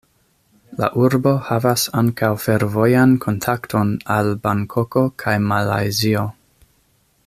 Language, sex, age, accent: Esperanto, male, 30-39, Internacia